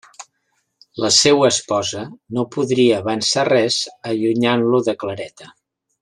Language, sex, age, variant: Catalan, male, 60-69, Central